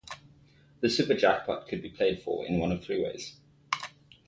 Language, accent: English, Southern African (South Africa, Zimbabwe, Namibia)